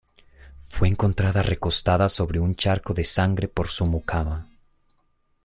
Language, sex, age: Spanish, male, 19-29